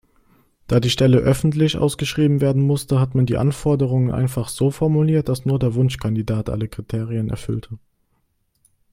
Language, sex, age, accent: German, male, 19-29, Deutschland Deutsch